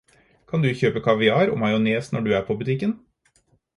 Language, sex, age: Norwegian Bokmål, male, 30-39